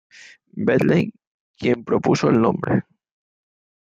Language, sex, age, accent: Spanish, male, 40-49, España: Sur peninsular (Andalucia, Extremadura, Murcia)